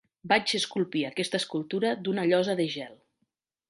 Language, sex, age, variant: Catalan, female, 40-49, Nord-Occidental